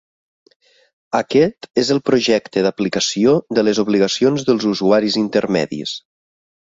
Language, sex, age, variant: Catalan, male, 30-39, Nord-Occidental